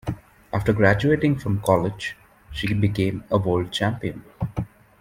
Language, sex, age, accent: English, male, 19-29, India and South Asia (India, Pakistan, Sri Lanka)